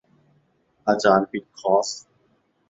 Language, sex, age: Thai, male, 30-39